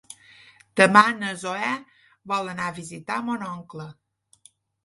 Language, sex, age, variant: Catalan, female, 40-49, Balear